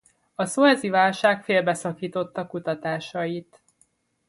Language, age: Hungarian, 30-39